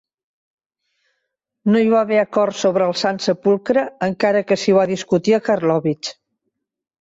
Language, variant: Catalan, Central